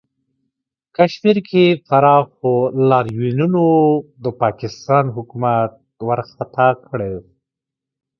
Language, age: Pashto, 30-39